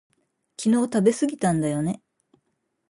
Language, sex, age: Japanese, female, 60-69